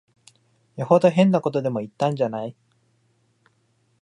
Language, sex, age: Japanese, male, 19-29